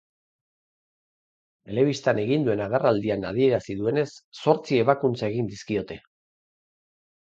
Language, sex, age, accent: Basque, male, 40-49, Mendebalekoa (Araba, Bizkaia, Gipuzkoako mendebaleko herri batzuk)